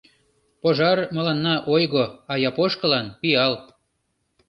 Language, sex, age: Mari, male, 30-39